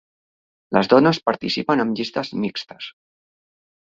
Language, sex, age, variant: Catalan, male, 40-49, Central